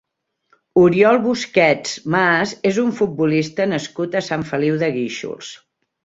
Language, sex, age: Catalan, female, 50-59